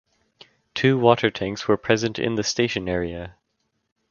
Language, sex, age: English, male, under 19